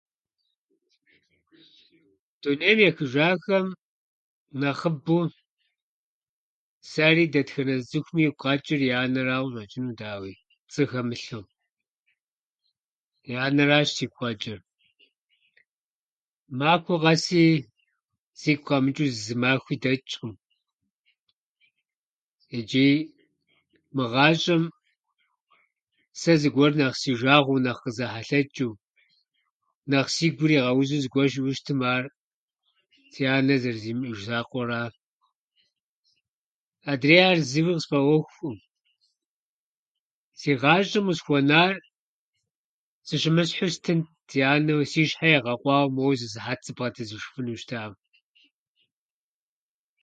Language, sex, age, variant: Kabardian, male, 50-59, Адыгэбзэ (Къэбэрдей, Кирил, псоми зэдай)